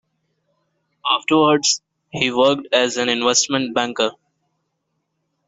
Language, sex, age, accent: English, male, under 19, India and South Asia (India, Pakistan, Sri Lanka)